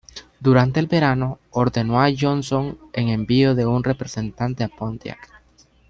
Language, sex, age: Spanish, male, 19-29